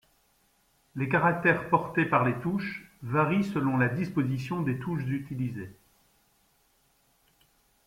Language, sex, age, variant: French, male, 50-59, Français de métropole